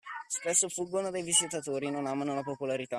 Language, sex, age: Italian, male, 19-29